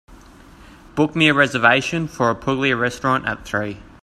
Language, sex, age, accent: English, male, 19-29, Australian English